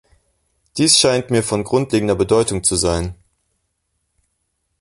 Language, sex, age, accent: German, male, 19-29, Deutschland Deutsch